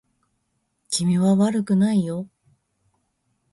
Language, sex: Japanese, female